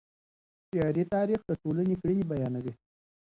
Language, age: Pashto, 19-29